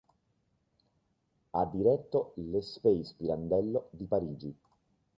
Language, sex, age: Italian, male, 50-59